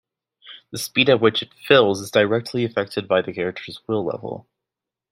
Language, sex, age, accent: English, male, under 19, United States English